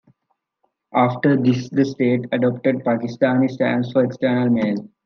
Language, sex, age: English, male, under 19